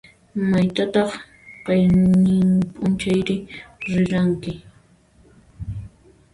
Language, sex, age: Puno Quechua, female, 19-29